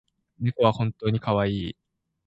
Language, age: Japanese, 19-29